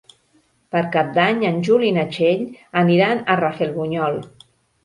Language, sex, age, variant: Catalan, female, 50-59, Central